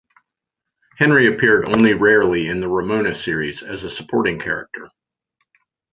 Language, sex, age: English, male, 50-59